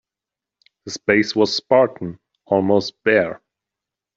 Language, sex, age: English, male, 30-39